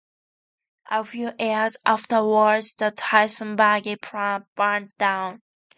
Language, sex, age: English, female, 19-29